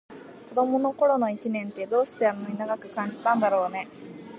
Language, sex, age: Japanese, female, 19-29